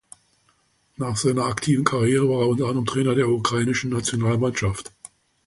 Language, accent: German, Deutschland Deutsch